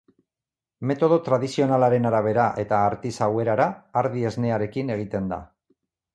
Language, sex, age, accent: Basque, male, 50-59, Mendebalekoa (Araba, Bizkaia, Gipuzkoako mendebaleko herri batzuk)